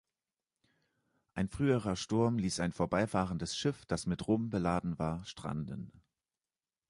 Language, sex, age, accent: German, male, 30-39, Deutschland Deutsch